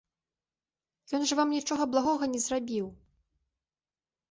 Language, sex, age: Belarusian, female, 19-29